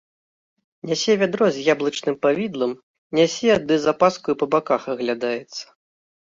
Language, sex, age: Belarusian, male, 30-39